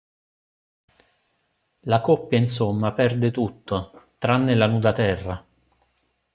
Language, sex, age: Italian, male, 40-49